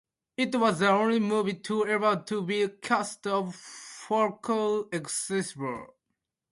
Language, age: English, 19-29